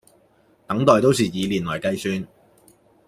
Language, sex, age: Cantonese, male, 30-39